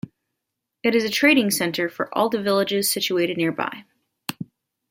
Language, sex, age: English, female, 19-29